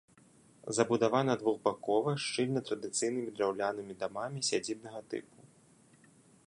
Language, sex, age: Belarusian, male, 19-29